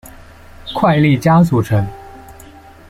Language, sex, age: Chinese, male, 19-29